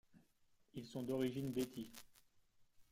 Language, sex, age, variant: French, male, 19-29, Français de métropole